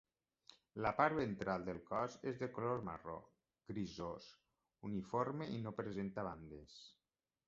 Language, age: Catalan, 40-49